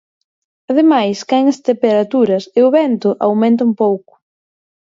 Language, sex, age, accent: Galician, female, 30-39, Central (gheada)